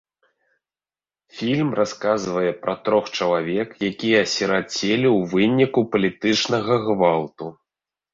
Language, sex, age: Belarusian, male, 30-39